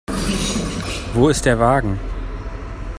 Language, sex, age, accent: German, male, 30-39, Deutschland Deutsch